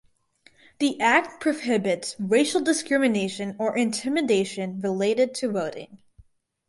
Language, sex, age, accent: English, female, under 19, United States English